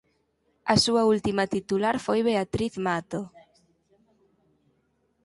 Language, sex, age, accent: Galician, female, 19-29, Normativo (estándar)